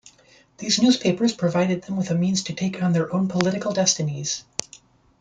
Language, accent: English, United States English